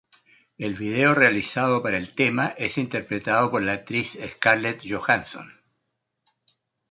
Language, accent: Spanish, Chileno: Chile, Cuyo